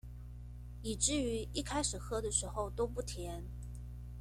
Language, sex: Chinese, female